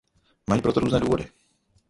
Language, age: Czech, 30-39